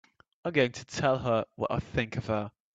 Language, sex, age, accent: English, male, 19-29, England English